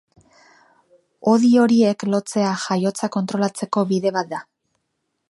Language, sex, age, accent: Basque, female, 30-39, Mendebalekoa (Araba, Bizkaia, Gipuzkoako mendebaleko herri batzuk)